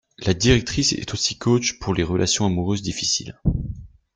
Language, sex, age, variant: French, male, 19-29, Français de métropole